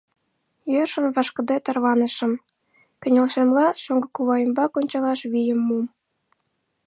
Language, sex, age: Mari, female, 19-29